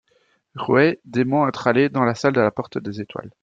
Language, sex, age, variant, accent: French, male, 30-39, Français d'Europe, Français de Belgique